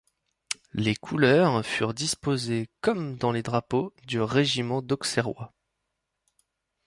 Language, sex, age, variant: French, male, 30-39, Français de métropole